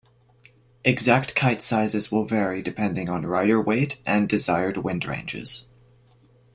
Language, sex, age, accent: English, male, 19-29, Canadian English